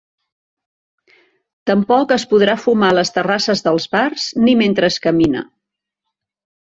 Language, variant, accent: Catalan, Central, central